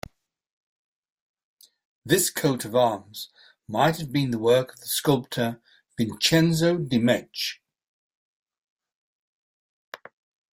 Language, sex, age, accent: English, male, 60-69, England English